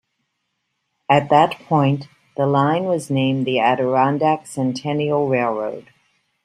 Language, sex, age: English, female, 60-69